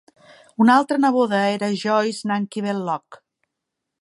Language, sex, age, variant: Catalan, female, 50-59, Central